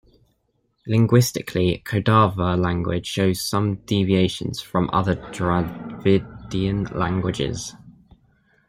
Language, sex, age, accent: English, male, 19-29, England English